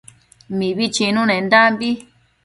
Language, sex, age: Matsés, female, 30-39